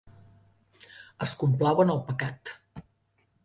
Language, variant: Catalan, Central